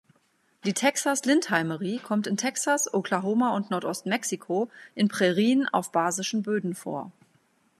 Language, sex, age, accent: German, female, 40-49, Deutschland Deutsch